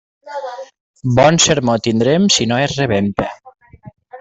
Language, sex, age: Catalan, male, 30-39